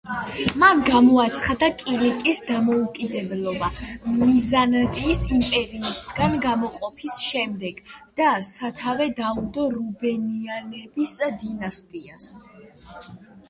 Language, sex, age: Georgian, female, 60-69